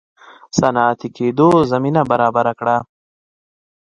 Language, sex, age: Pashto, male, 19-29